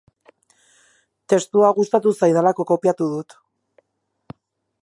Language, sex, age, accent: Basque, female, 40-49, Erdialdekoa edo Nafarra (Gipuzkoa, Nafarroa)